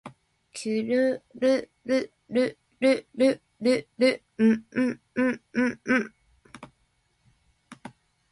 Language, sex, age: Japanese, female, 19-29